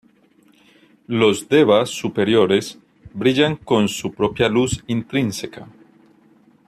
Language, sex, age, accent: Spanish, male, 40-49, Andino-Pacífico: Colombia, Perú, Ecuador, oeste de Bolivia y Venezuela andina